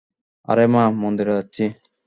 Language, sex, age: Bengali, male, 19-29